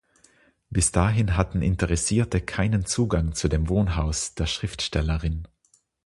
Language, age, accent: German, 40-49, Österreichisches Deutsch